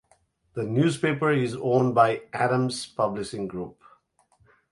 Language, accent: English, India and South Asia (India, Pakistan, Sri Lanka)